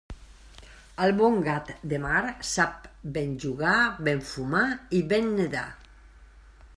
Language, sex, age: Catalan, female, 40-49